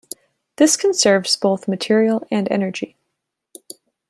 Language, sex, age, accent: English, female, 19-29, Canadian English